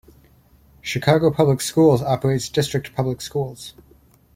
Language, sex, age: English, male, 19-29